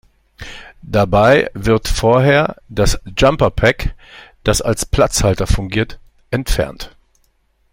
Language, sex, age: German, male, 40-49